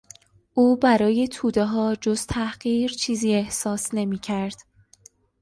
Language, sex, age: Persian, female, under 19